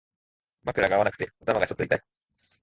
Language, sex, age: Japanese, male, 19-29